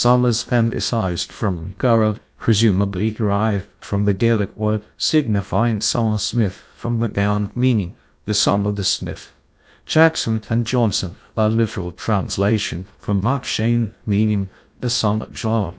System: TTS, GlowTTS